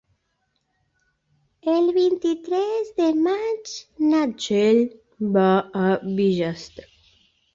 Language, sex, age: Catalan, female, under 19